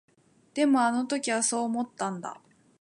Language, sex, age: Japanese, female, 19-29